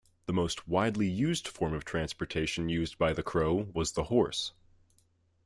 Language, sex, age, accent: English, male, 19-29, United States English